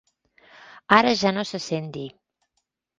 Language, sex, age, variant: Catalan, female, 50-59, Central